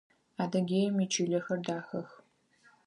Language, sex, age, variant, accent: Adyghe, female, under 19, Адыгабзэ (Кирил, пстэумэ зэдыряе), Кıэмгуй (Çemguy)